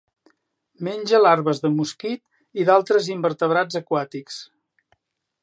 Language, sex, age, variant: Catalan, male, 60-69, Central